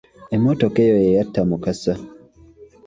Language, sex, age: Ganda, male, 19-29